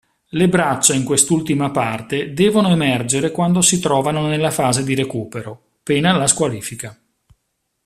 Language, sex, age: Italian, male, 40-49